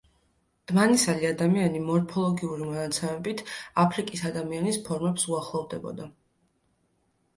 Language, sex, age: Georgian, female, 19-29